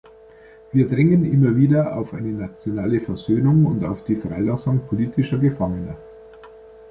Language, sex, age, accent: German, male, 40-49, Deutschland Deutsch